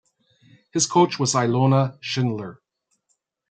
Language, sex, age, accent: English, male, 60-69, Canadian English